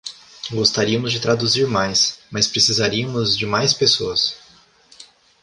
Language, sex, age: Portuguese, male, 19-29